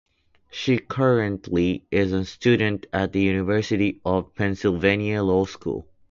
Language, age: English, 19-29